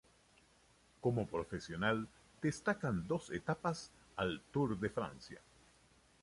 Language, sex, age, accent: Spanish, male, 60-69, Caribe: Cuba, Venezuela, Puerto Rico, República Dominicana, Panamá, Colombia caribeña, México caribeño, Costa del golfo de México